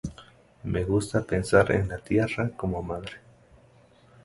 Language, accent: Spanish, España: Norte peninsular (Asturias, Castilla y León, Cantabria, País Vasco, Navarra, Aragón, La Rioja, Guadalajara, Cuenca)